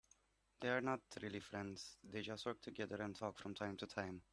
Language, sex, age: English, male, 19-29